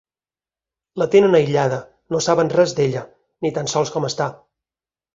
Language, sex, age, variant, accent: Catalan, male, 30-39, Balear, mallorquí